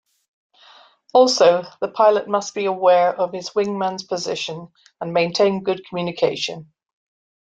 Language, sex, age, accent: English, female, 50-59, Scottish English